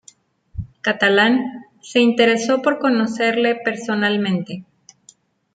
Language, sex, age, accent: Spanish, female, 40-49, México